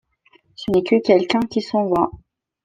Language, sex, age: French, female, 19-29